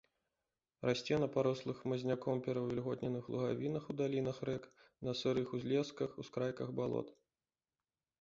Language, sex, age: Belarusian, male, 30-39